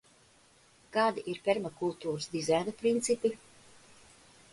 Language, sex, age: Latvian, female, 50-59